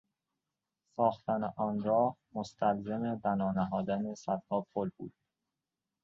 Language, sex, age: Persian, male, 19-29